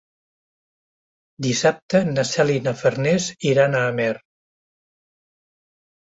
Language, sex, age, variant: Catalan, male, 60-69, Central